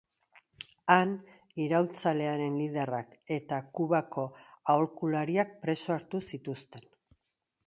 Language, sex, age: Basque, female, 50-59